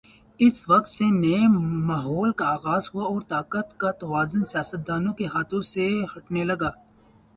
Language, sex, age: Urdu, male, 19-29